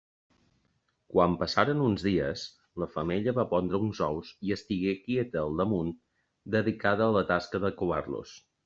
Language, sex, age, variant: Catalan, male, 40-49, Balear